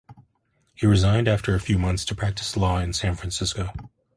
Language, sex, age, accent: English, male, 40-49, United States English